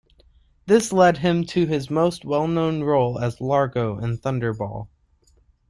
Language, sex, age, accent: English, male, 19-29, United States English